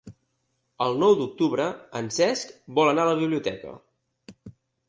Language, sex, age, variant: Catalan, male, 30-39, Septentrional